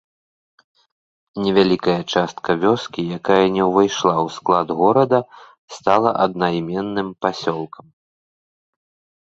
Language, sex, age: Belarusian, male, 30-39